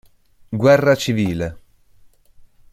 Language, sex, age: Italian, male, 19-29